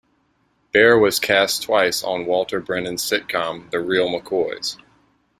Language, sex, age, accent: English, male, 30-39, United States English